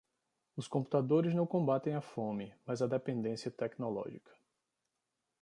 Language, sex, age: Portuguese, male, 40-49